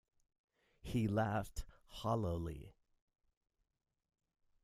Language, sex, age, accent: English, male, 40-49, United States English